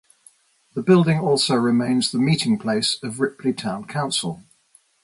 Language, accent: English, England English